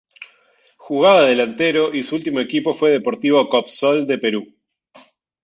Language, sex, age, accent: Spanish, male, 30-39, Rioplatense: Argentina, Uruguay, este de Bolivia, Paraguay